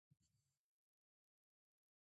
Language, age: Japanese, 19-29